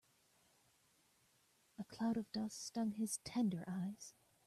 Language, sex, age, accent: English, female, 30-39, United States English